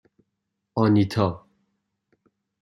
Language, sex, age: Persian, male, 19-29